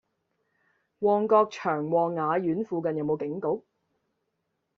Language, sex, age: Cantonese, female, 19-29